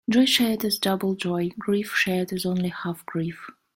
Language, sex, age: English, female, 19-29